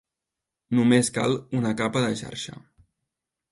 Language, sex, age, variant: Catalan, male, 19-29, Central